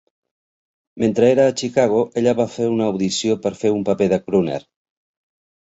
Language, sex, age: Catalan, male, 40-49